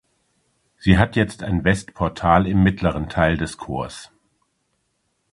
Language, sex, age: German, male, 50-59